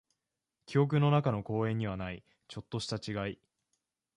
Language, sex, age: Japanese, male, 19-29